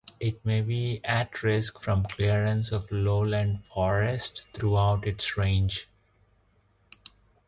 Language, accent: English, India and South Asia (India, Pakistan, Sri Lanka)